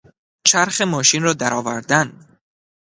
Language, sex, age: Persian, male, 19-29